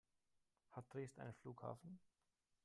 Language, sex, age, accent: German, male, 30-39, Deutschland Deutsch